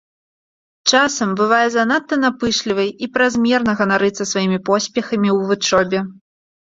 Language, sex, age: Belarusian, female, 19-29